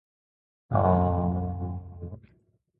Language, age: Japanese, 19-29